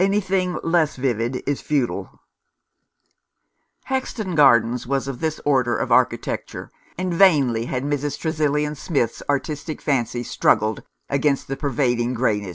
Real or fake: real